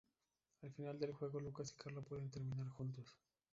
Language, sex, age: Spanish, male, 19-29